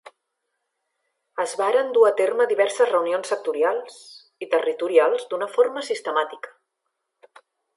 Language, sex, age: Catalan, female, 40-49